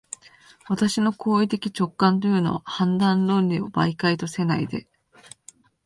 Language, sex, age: Japanese, female, 19-29